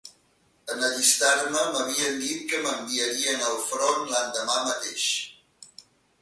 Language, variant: Catalan, Central